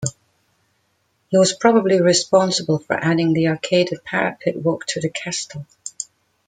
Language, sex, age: English, female, 50-59